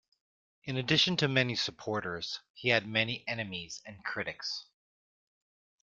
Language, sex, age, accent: English, male, 50-59, United States English